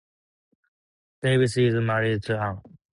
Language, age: English, 19-29